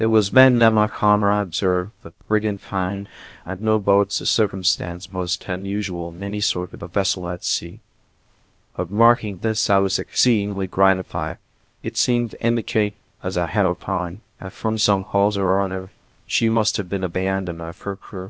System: TTS, VITS